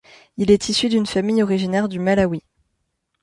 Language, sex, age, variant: French, female, 19-29, Français de métropole